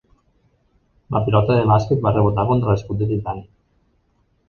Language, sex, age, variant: Catalan, male, 30-39, Septentrional